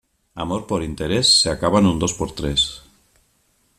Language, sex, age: Spanish, male, 40-49